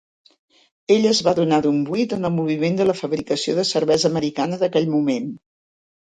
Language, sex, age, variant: Catalan, female, 50-59, Central